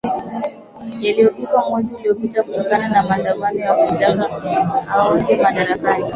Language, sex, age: Swahili, female, 19-29